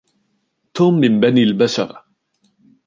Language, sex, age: Arabic, male, 19-29